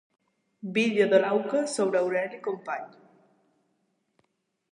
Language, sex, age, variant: Catalan, female, under 19, Balear